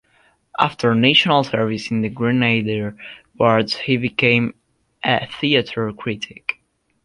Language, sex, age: English, male, under 19